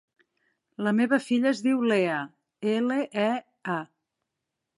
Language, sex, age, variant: Catalan, female, 50-59, Nord-Occidental